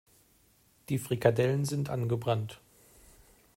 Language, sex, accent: German, male, Deutschland Deutsch